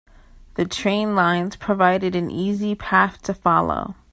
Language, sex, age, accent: English, female, 19-29, United States English